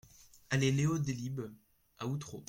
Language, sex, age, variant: French, male, under 19, Français de métropole